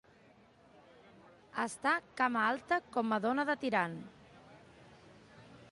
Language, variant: Catalan, Central